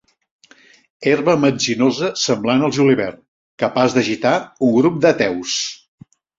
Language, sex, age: Catalan, male, 70-79